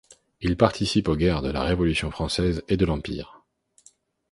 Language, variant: French, Français de métropole